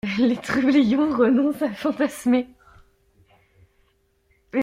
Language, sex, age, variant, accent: French, female, 30-39, Français d'Amérique du Nord, Français du Canada